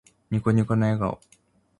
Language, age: Japanese, 19-29